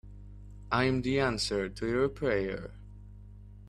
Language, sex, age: English, male, under 19